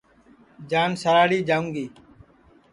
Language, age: Sansi, 19-29